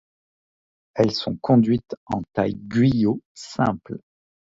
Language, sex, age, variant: French, male, 30-39, Français de métropole